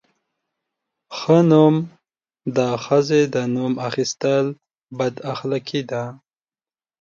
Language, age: Pashto, 19-29